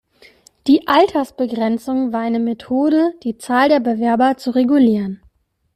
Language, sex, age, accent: German, female, 30-39, Deutschland Deutsch